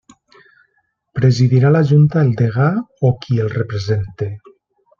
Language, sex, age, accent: Catalan, male, 40-49, valencià